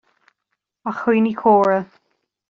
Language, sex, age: Irish, female, 19-29